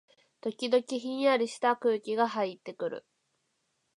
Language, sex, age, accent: Japanese, female, 19-29, 標準語